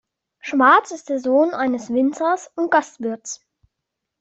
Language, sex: German, male